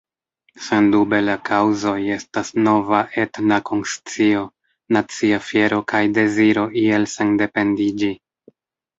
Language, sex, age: Esperanto, male, 30-39